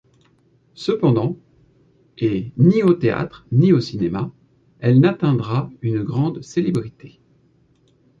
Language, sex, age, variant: French, male, 30-39, Français de métropole